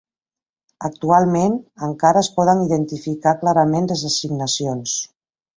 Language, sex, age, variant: Catalan, female, 40-49, Central